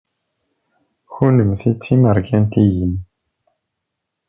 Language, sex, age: Kabyle, male, 30-39